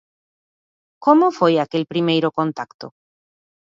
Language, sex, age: Galician, female, 40-49